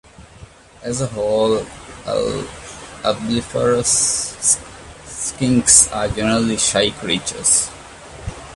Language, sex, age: English, male, 30-39